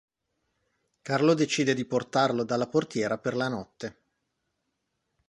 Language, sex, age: Italian, male, 40-49